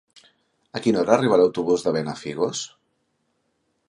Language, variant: Catalan, Central